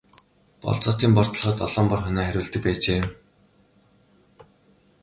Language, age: Mongolian, 19-29